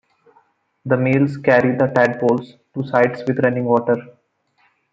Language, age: English, 19-29